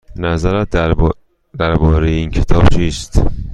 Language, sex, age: Persian, male, 30-39